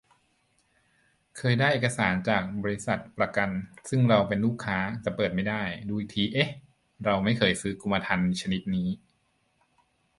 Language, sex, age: Thai, male, 40-49